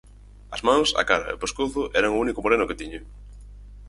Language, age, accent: Galician, 19-29, Central (gheada)